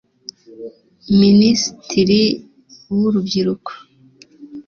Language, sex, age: Kinyarwanda, female, 19-29